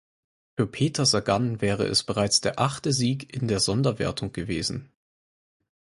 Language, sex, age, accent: German, male, 19-29, Deutschland Deutsch